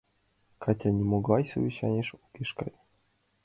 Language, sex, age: Mari, male, under 19